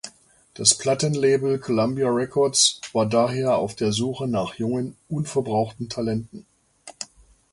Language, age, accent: German, 50-59, Deutschland Deutsch